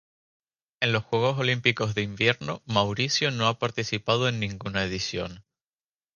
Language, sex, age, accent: Spanish, male, 19-29, España: Islas Canarias